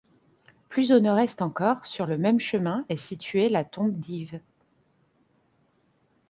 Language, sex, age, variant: French, female, 30-39, Français de métropole